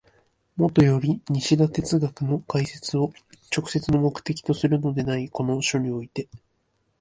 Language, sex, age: Japanese, male, under 19